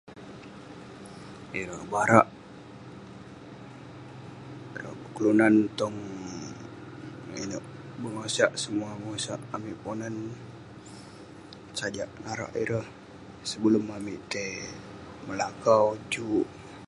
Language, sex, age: Western Penan, male, under 19